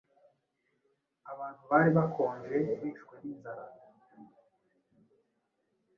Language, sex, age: Kinyarwanda, male, 19-29